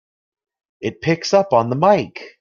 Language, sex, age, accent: English, male, 40-49, Canadian English